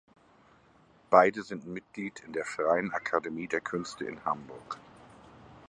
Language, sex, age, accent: German, male, 50-59, Deutschland Deutsch